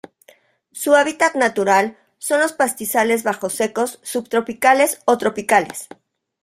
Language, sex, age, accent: Spanish, female, 40-49, México